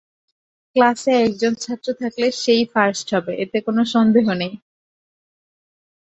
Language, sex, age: Bengali, female, 19-29